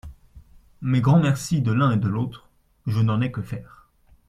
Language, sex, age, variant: French, male, 19-29, Français de métropole